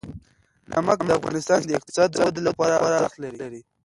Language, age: Pashto, under 19